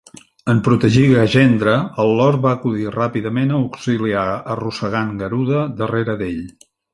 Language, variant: Catalan, Central